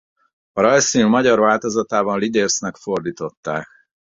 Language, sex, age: Hungarian, male, 40-49